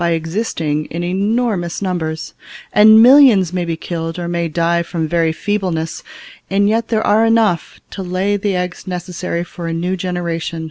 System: none